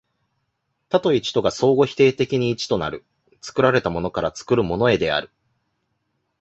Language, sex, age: Japanese, male, 19-29